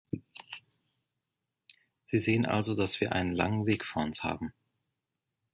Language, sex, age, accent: German, male, 19-29, Schweizerdeutsch